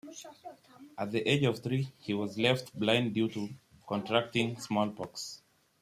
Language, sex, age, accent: English, male, under 19, England English